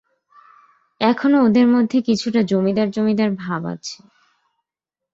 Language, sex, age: Bengali, female, 19-29